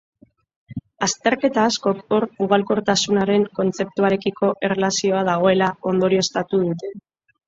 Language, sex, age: Basque, female, 30-39